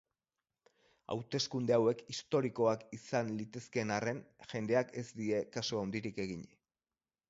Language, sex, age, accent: Basque, male, 40-49, Erdialdekoa edo Nafarra (Gipuzkoa, Nafarroa)